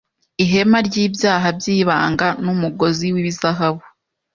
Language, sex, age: Kinyarwanda, female, 19-29